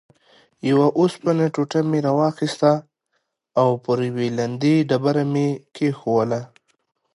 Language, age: Pashto, 19-29